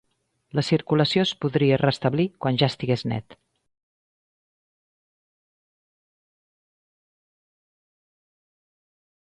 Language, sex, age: Catalan, female, 50-59